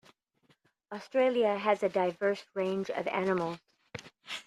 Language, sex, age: English, female, 40-49